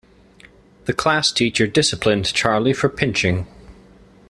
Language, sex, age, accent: English, male, 19-29, United States English